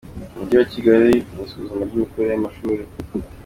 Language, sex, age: Kinyarwanda, male, under 19